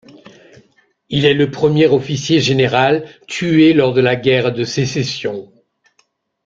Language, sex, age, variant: French, male, 50-59, Français de métropole